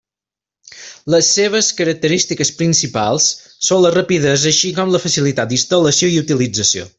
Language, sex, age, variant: Catalan, male, 30-39, Balear